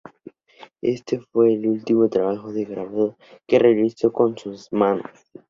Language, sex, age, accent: Spanish, male, under 19, México